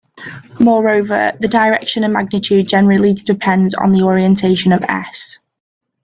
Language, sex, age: English, female, 19-29